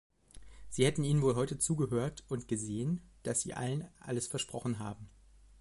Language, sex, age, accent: German, male, 19-29, Deutschland Deutsch